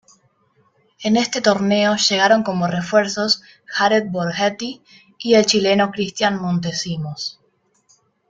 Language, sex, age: Spanish, female, under 19